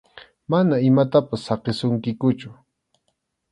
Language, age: Arequipa-La Unión Quechua, 19-29